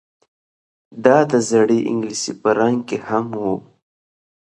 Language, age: Pashto, 19-29